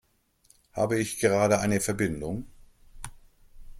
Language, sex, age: German, male, 50-59